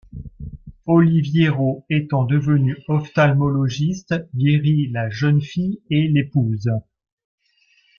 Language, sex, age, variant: French, male, 40-49, Français de métropole